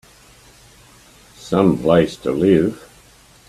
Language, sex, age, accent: English, male, 80-89, Australian English